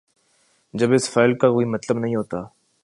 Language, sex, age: Urdu, male, 19-29